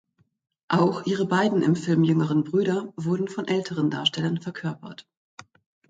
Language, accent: German, Deutschland Deutsch